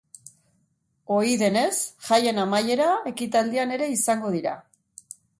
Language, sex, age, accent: Basque, female, 40-49, Mendebalekoa (Araba, Bizkaia, Gipuzkoako mendebaleko herri batzuk)